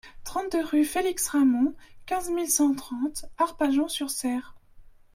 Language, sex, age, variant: French, female, 19-29, Français de métropole